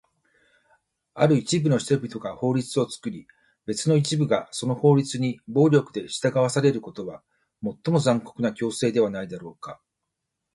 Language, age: Japanese, 60-69